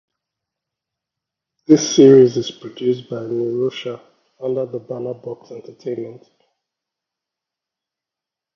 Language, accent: English, Nigerian